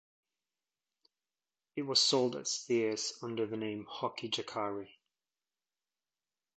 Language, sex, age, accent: English, male, 30-39, England English